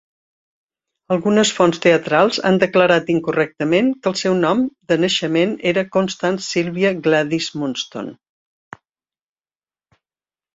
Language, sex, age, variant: Catalan, female, 70-79, Central